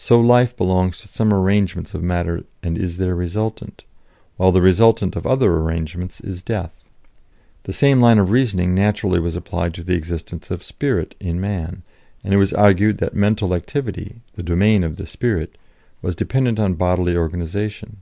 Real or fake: real